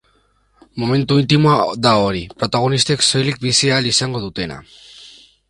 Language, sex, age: Basque, male, 30-39